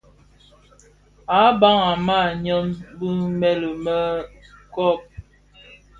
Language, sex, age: Bafia, female, 30-39